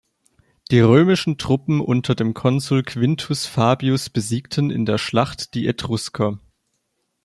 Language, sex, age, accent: German, male, 19-29, Deutschland Deutsch